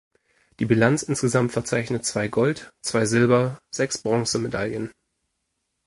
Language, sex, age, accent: German, male, 19-29, Deutschland Deutsch